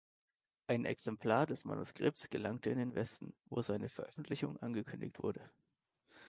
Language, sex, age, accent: German, male, 19-29, Deutschland Deutsch